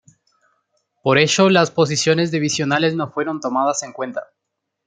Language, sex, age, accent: Spanish, male, 19-29, Rioplatense: Argentina, Uruguay, este de Bolivia, Paraguay